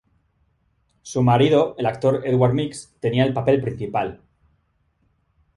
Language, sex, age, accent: Spanish, male, 30-39, España: Norte peninsular (Asturias, Castilla y León, Cantabria, País Vasco, Navarra, Aragón, La Rioja, Guadalajara, Cuenca)